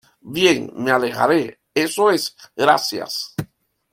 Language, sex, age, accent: Spanish, male, 50-59, Caribe: Cuba, Venezuela, Puerto Rico, República Dominicana, Panamá, Colombia caribeña, México caribeño, Costa del golfo de México